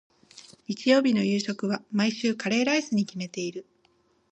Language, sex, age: Japanese, female, 19-29